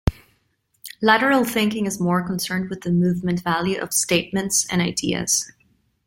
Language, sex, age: English, female, 30-39